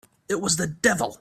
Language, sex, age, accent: English, male, 19-29, United States English